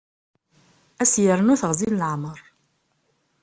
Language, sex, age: Kabyle, female, 30-39